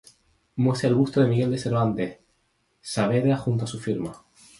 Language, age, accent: Spanish, 19-29, España: Islas Canarias